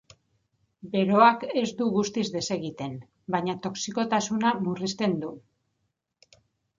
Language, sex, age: Basque, female, 50-59